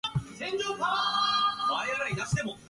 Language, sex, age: Japanese, female, 19-29